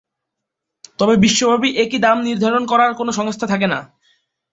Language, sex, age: Bengali, male, 19-29